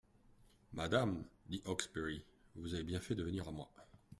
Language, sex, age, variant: French, male, 40-49, Français de métropole